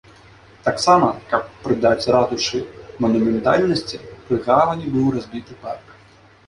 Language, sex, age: Belarusian, male, 19-29